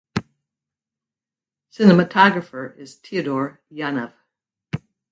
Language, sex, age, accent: English, female, 60-69, United States English